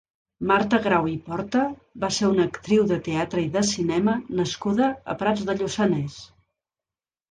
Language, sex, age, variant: Catalan, female, 40-49, Central